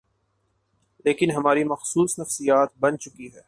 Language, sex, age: Urdu, male, 19-29